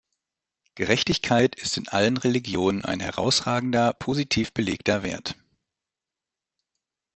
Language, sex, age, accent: German, male, 30-39, Deutschland Deutsch